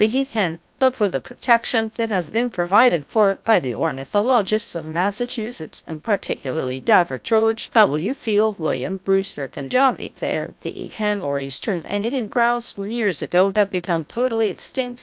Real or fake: fake